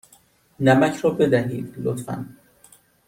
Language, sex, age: Persian, male, 19-29